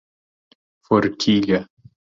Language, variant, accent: Portuguese, Portuguese (Brasil), Paulista